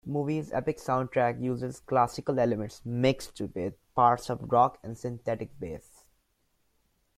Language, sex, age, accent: English, male, 19-29, India and South Asia (India, Pakistan, Sri Lanka)